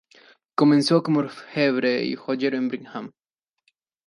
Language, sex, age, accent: Spanish, male, 19-29, Andino-Pacífico: Colombia, Perú, Ecuador, oeste de Bolivia y Venezuela andina